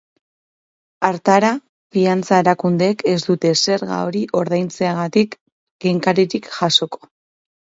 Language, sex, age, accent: Basque, female, 30-39, Mendebalekoa (Araba, Bizkaia, Gipuzkoako mendebaleko herri batzuk)